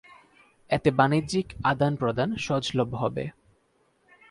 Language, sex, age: Bengali, male, 19-29